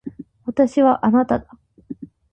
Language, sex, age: Japanese, female, 19-29